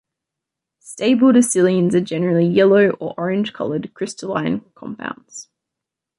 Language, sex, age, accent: English, female, 19-29, Australian English